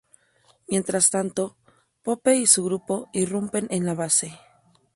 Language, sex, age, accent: Spanish, female, 30-39, México